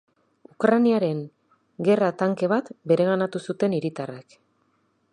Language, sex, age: Basque, female, 40-49